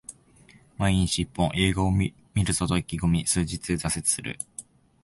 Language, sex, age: Japanese, male, 19-29